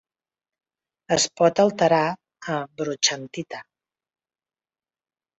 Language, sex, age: Catalan, female, 50-59